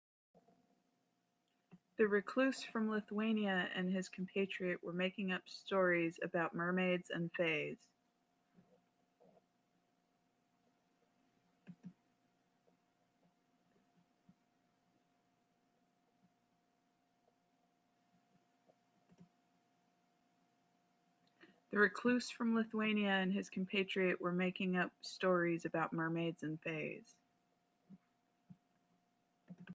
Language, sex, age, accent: English, female, 19-29, United States English